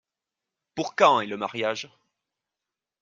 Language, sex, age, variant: French, male, 19-29, Français de métropole